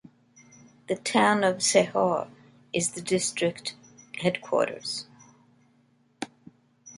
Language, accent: English, United States English